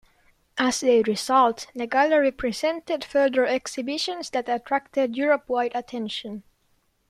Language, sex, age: English, male, under 19